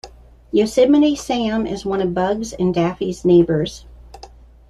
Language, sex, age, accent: English, female, 40-49, United States English